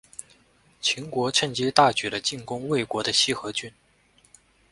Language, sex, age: Chinese, male, 19-29